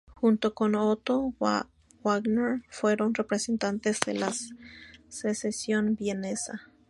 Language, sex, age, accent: Spanish, female, 30-39, México